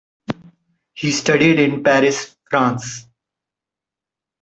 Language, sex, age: English, male, 30-39